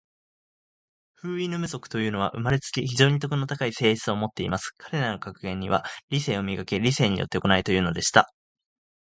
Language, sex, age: Japanese, male, 19-29